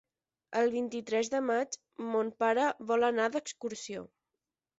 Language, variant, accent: Catalan, Balear, balear